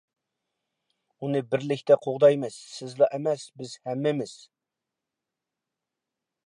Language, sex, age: Uyghur, male, 40-49